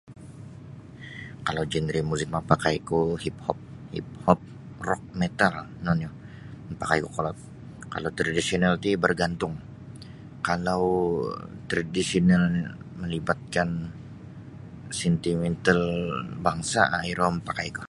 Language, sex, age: Sabah Bisaya, male, 19-29